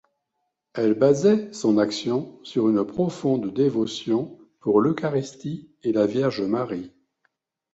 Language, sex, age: French, male, 50-59